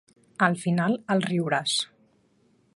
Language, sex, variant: Catalan, female, Septentrional